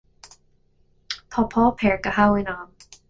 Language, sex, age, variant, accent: Irish, female, 30-39, Gaeilge Chonnacht, Cainteoir líofa, ní ó dhúchas